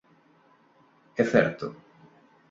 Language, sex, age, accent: Galician, male, 40-49, Neofalante